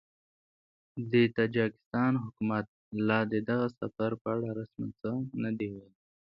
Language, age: Pashto, 19-29